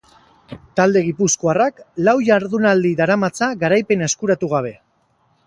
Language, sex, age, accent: Basque, male, 30-39, Mendebalekoa (Araba, Bizkaia, Gipuzkoako mendebaleko herri batzuk)